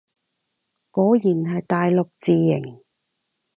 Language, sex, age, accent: Cantonese, female, 30-39, 广州音